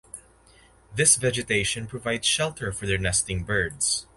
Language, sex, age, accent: English, male, under 19, Filipino